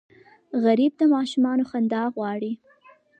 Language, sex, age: Pashto, female, under 19